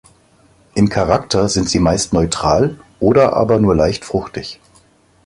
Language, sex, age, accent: German, male, 40-49, Deutschland Deutsch